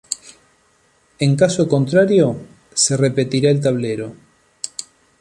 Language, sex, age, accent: Spanish, male, 40-49, Rioplatense: Argentina, Uruguay, este de Bolivia, Paraguay